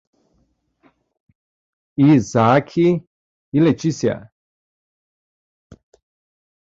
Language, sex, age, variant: Portuguese, male, 30-39, Portuguese (Brasil)